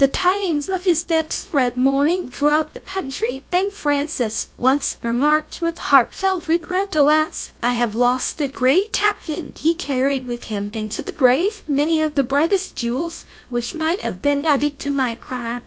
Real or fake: fake